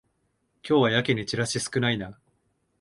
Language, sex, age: Japanese, male, 19-29